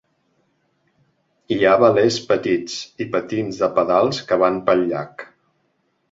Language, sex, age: Catalan, male, 40-49